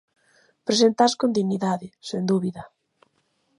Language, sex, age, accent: Galician, female, 30-39, Central (gheada); Normativo (estándar)